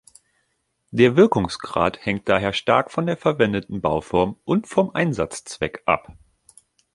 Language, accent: German, Deutschland Deutsch